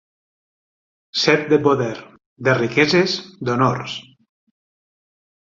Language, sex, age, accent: Catalan, male, 40-49, central; nord-occidental